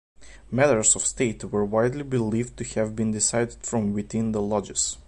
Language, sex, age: English, male, 19-29